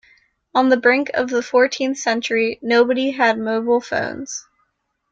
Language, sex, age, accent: English, female, 19-29, United States English